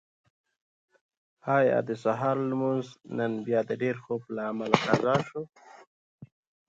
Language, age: Pashto, 30-39